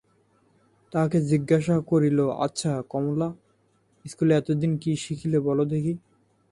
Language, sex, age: Bengali, male, 19-29